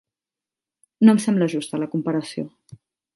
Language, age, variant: Catalan, 19-29, Central